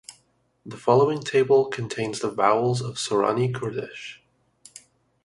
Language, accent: English, United States English